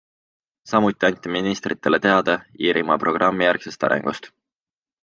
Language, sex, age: Estonian, male, 19-29